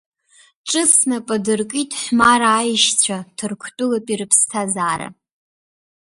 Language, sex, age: Abkhazian, female, 19-29